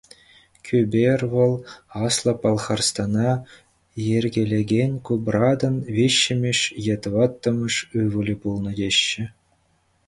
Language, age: Chuvash, 19-29